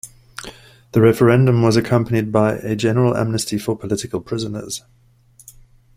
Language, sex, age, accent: English, male, 30-39, Southern African (South Africa, Zimbabwe, Namibia)